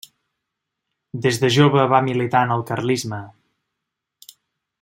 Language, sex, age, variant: Catalan, male, 30-39, Central